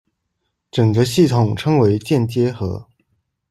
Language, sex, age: Chinese, male, 19-29